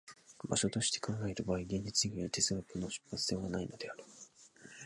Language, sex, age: Japanese, male, 19-29